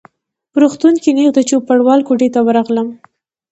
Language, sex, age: Pashto, female, under 19